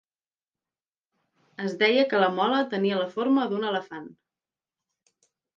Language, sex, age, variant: Catalan, female, 30-39, Central